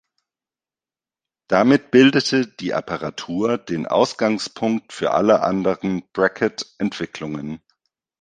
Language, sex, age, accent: German, male, 30-39, Deutschland Deutsch